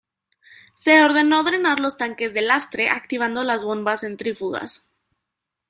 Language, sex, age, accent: Spanish, female, 19-29, México